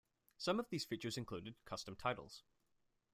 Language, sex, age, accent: English, male, 19-29, England English